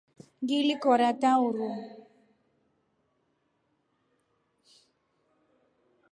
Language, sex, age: Rombo, female, 19-29